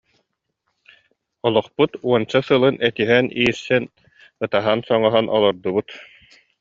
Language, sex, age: Yakut, male, 30-39